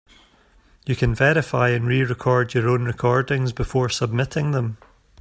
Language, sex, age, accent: English, male, 40-49, Scottish English